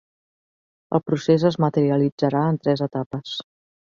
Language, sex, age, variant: Catalan, female, 40-49, Central